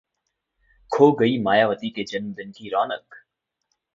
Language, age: Hindi, 19-29